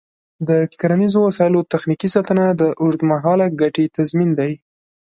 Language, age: Pashto, 19-29